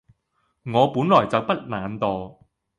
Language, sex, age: Cantonese, male, 19-29